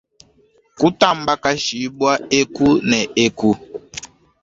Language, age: Luba-Lulua, 19-29